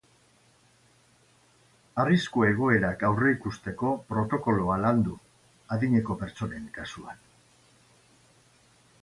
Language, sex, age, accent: Basque, male, 60-69, Erdialdekoa edo Nafarra (Gipuzkoa, Nafarroa)